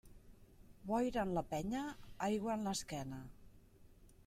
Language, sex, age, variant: Catalan, female, 50-59, Central